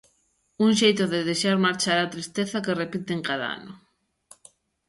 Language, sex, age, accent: Galician, female, 30-39, Oriental (común en zona oriental)